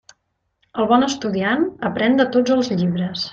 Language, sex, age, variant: Catalan, female, 50-59, Central